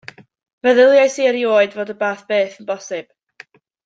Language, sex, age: Welsh, female, 19-29